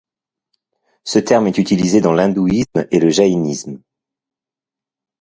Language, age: French, 40-49